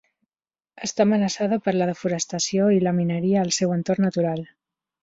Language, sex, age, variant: Catalan, female, 30-39, Central